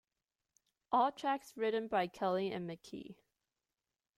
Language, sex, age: English, female, 19-29